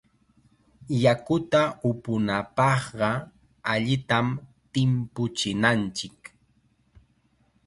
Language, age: Chiquián Ancash Quechua, 19-29